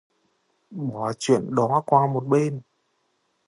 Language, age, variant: Vietnamese, 19-29, Hà Nội